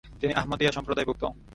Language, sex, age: Bengali, female, 19-29